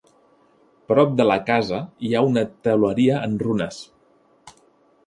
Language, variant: Catalan, Central